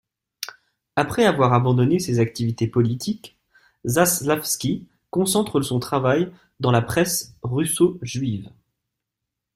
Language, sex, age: French, male, 19-29